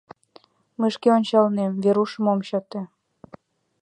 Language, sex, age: Mari, female, under 19